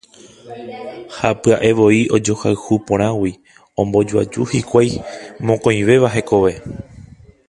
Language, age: Guarani, 19-29